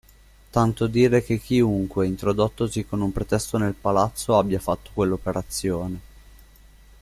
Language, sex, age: Italian, male, 19-29